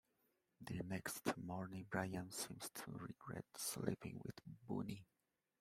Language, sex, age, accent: English, male, 30-39, Southern African (South Africa, Zimbabwe, Namibia)